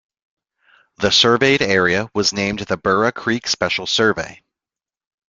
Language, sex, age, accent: English, male, 30-39, United States English